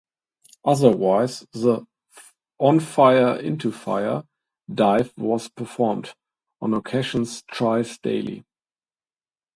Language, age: English, 30-39